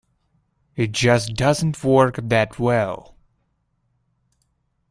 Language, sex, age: English, male, 19-29